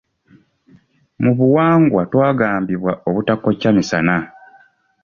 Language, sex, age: Ganda, male, 30-39